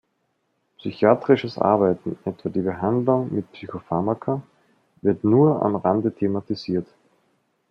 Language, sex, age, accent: German, male, 19-29, Österreichisches Deutsch